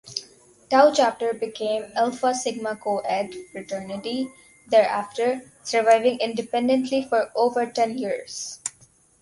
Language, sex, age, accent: English, female, under 19, India and South Asia (India, Pakistan, Sri Lanka)